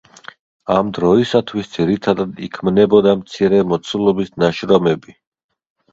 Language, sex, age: Georgian, male, 30-39